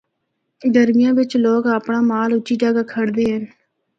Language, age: Northern Hindko, 19-29